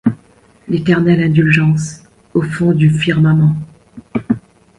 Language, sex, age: French, female, 60-69